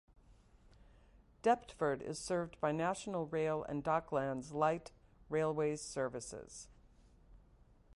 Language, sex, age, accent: English, female, 60-69, United States English